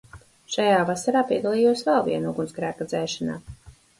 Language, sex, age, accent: Latvian, female, 40-49, Dzimtā valoda